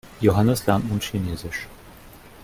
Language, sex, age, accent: German, male, 40-49, Deutschland Deutsch